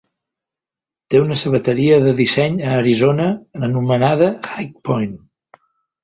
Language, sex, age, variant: Catalan, male, 40-49, Central